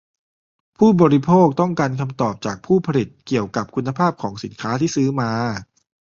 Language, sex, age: Thai, male, 30-39